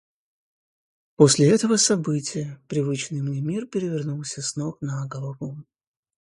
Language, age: Russian, 30-39